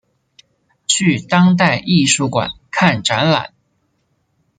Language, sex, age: Chinese, male, 30-39